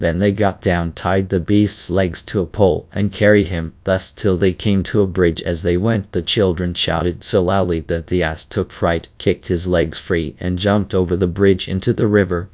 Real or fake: fake